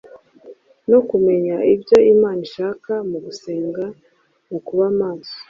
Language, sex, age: Kinyarwanda, female, 19-29